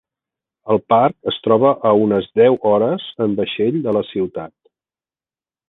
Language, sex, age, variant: Catalan, male, 50-59, Central